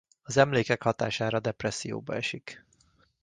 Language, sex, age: Hungarian, male, 30-39